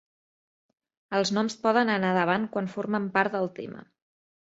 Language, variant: Catalan, Central